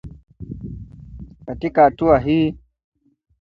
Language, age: Swahili, 19-29